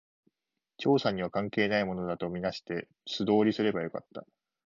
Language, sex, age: Japanese, male, 19-29